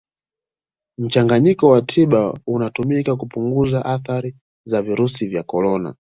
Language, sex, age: Swahili, male, 19-29